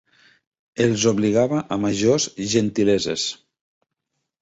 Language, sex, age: Catalan, male, 40-49